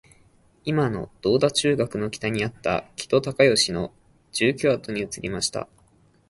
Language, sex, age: Japanese, male, 19-29